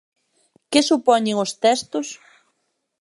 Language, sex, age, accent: Galician, female, 19-29, Atlántico (seseo e gheada)